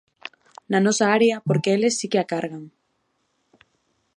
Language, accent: Galician, Normativo (estándar)